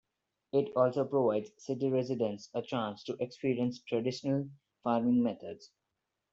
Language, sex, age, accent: English, male, 19-29, India and South Asia (India, Pakistan, Sri Lanka)